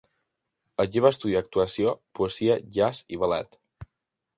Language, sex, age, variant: Catalan, male, under 19, Central